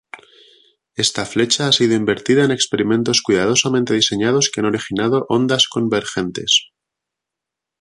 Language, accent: Spanish, España: Centro-Sur peninsular (Madrid, Toledo, Castilla-La Mancha)